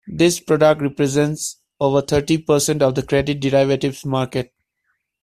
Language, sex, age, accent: English, male, 19-29, India and South Asia (India, Pakistan, Sri Lanka)